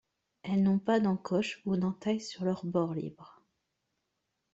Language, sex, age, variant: French, female, 30-39, Français de métropole